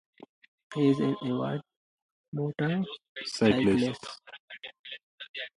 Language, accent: English, United States English